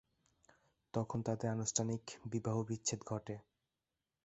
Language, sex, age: Bengali, male, 19-29